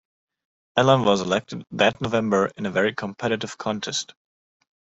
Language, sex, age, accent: English, male, 30-39, United States English